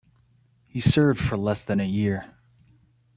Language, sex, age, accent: English, male, 19-29, United States English